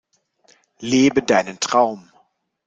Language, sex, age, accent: German, male, 30-39, Deutschland Deutsch